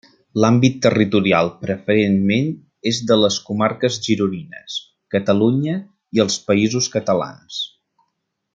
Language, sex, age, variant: Catalan, male, 30-39, Central